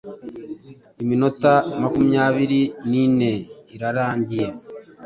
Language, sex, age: Kinyarwanda, male, 30-39